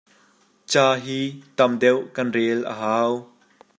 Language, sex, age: Hakha Chin, male, 30-39